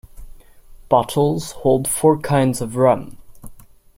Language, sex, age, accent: English, male, 19-29, United States English